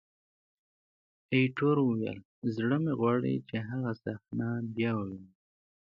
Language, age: Pashto, 19-29